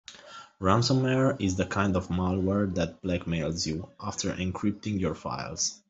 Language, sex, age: English, male, 19-29